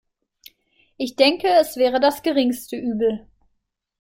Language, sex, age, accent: German, female, 19-29, Deutschland Deutsch